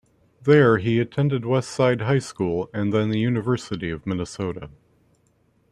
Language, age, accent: English, 40-49, United States English